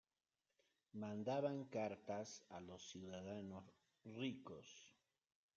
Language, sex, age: Spanish, male, 40-49